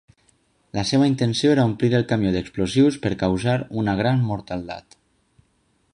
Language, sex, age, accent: Catalan, male, 19-29, valencià